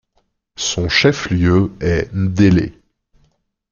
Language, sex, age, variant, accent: French, male, 30-39, Français d'Europe, Français de Suisse